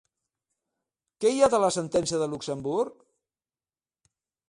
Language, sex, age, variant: Catalan, male, 60-69, Central